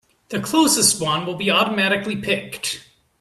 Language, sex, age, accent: English, male, 19-29, United States English